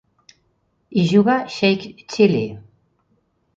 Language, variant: Catalan, Central